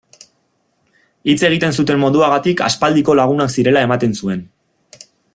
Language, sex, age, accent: Basque, male, 19-29, Erdialdekoa edo Nafarra (Gipuzkoa, Nafarroa)